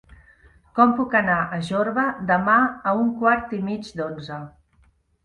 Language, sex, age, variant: Catalan, female, 50-59, Central